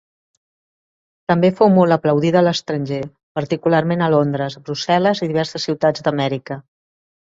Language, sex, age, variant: Catalan, female, 50-59, Central